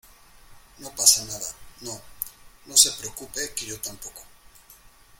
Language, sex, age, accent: Spanish, male, 19-29, México